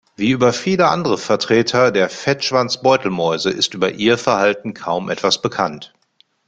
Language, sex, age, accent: German, male, 50-59, Deutschland Deutsch